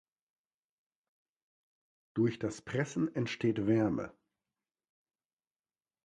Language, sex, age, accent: German, male, 50-59, Deutschland Deutsch